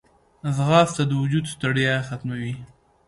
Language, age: Pashto, 19-29